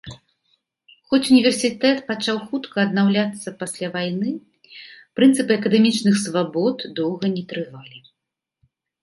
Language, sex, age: Belarusian, female, 30-39